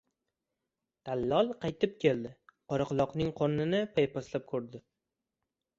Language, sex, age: Uzbek, male, under 19